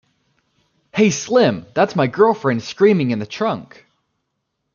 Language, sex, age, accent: English, male, 19-29, United States English